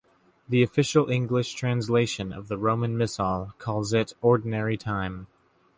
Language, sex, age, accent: English, male, 19-29, United States English